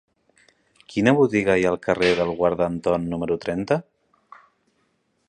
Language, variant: Catalan, Central